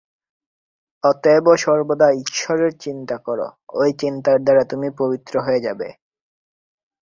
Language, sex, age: Bengali, male, 19-29